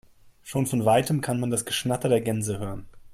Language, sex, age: German, male, 30-39